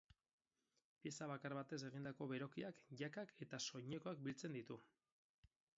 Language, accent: Basque, Erdialdekoa edo Nafarra (Gipuzkoa, Nafarroa)